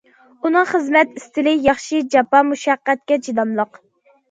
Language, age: Uyghur, under 19